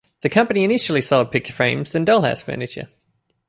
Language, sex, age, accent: English, male, 19-29, Australian English